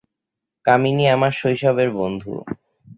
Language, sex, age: Bengali, male, 19-29